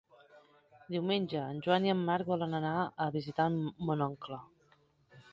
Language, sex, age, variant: Catalan, female, 40-49, Central